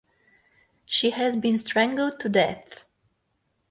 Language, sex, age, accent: English, female, 30-39, England English